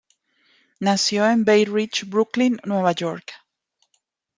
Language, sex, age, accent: Spanish, female, 40-49, Andino-Pacífico: Colombia, Perú, Ecuador, oeste de Bolivia y Venezuela andina